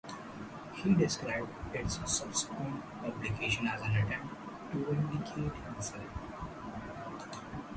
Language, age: English, under 19